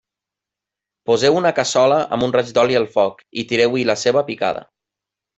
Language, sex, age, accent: Catalan, male, 30-39, valencià